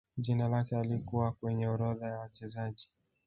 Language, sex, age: Swahili, male, 19-29